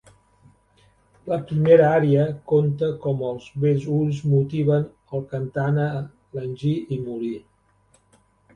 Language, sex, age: Catalan, male, 60-69